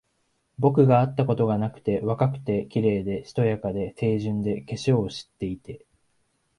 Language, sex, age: Japanese, male, 19-29